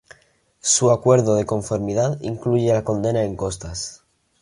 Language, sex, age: Spanish, male, under 19